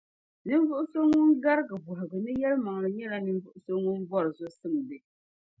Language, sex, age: Dagbani, female, 30-39